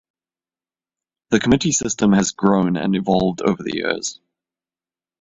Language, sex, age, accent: English, male, 19-29, Southern African (South Africa, Zimbabwe, Namibia)